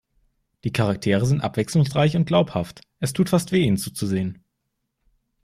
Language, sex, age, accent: German, male, under 19, Deutschland Deutsch